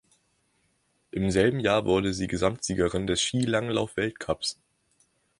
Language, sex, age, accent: German, male, 19-29, Deutschland Deutsch